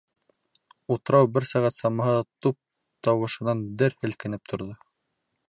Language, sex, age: Bashkir, male, 19-29